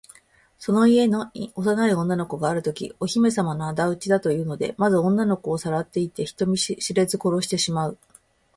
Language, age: Japanese, 40-49